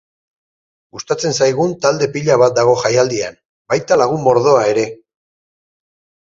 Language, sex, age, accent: Basque, male, 40-49, Erdialdekoa edo Nafarra (Gipuzkoa, Nafarroa)